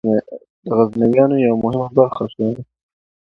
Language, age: Pashto, 19-29